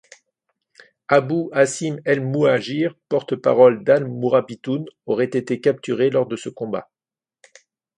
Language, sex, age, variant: French, male, 40-49, Français de métropole